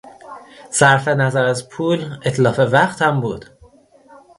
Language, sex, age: Persian, male, 19-29